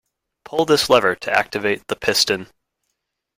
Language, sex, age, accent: English, male, 19-29, United States English